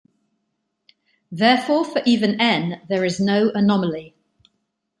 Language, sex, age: English, female, 50-59